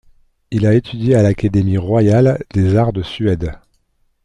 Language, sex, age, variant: French, male, 40-49, Français de métropole